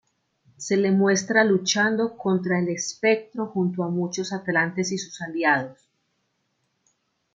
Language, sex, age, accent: Spanish, female, 50-59, Andino-Pacífico: Colombia, Perú, Ecuador, oeste de Bolivia y Venezuela andina